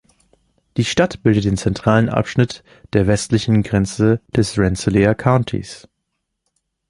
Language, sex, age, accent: German, male, 19-29, Deutschland Deutsch